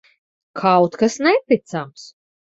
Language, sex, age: Latvian, female, 40-49